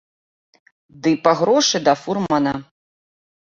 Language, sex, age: Belarusian, female, 40-49